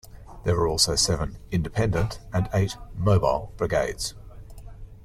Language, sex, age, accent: English, male, 40-49, Australian English